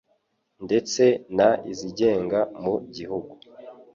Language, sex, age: Kinyarwanda, male, 19-29